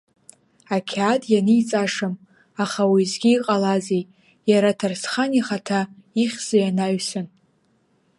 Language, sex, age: Abkhazian, female, 19-29